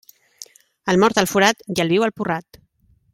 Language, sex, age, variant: Catalan, female, 30-39, Central